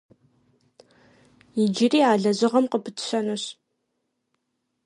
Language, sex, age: Kabardian, female, 19-29